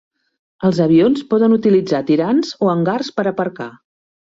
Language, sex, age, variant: Catalan, female, 50-59, Central